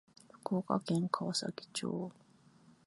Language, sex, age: Japanese, female, 50-59